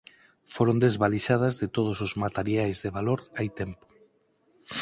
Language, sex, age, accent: Galician, male, 40-49, Normativo (estándar)